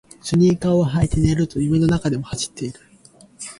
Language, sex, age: Japanese, male, 19-29